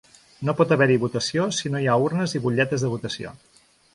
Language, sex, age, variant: Catalan, male, 50-59, Septentrional